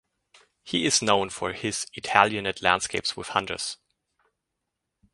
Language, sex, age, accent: English, male, 40-49, United States English